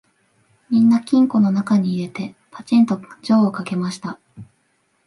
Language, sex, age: Japanese, female, 19-29